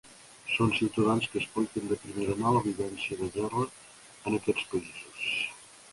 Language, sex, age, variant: Catalan, male, 70-79, Central